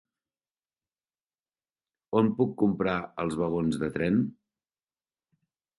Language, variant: Catalan, Central